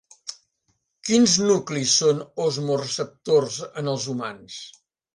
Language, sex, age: Catalan, male, 70-79